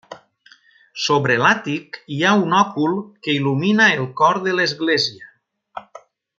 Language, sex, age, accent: Catalan, male, 40-49, valencià